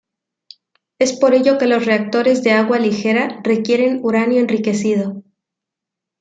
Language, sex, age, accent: Spanish, female, 19-29, México